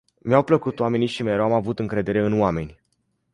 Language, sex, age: Romanian, male, 19-29